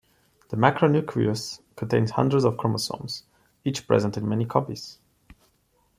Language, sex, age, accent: English, male, 19-29, United States English